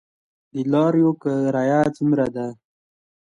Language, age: Pashto, 19-29